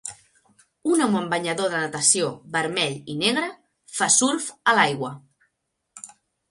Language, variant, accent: Catalan, Central, central